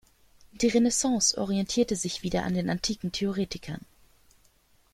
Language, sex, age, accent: German, female, 30-39, Deutschland Deutsch